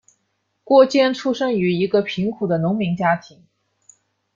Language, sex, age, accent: Chinese, female, 19-29, 出生地：上海市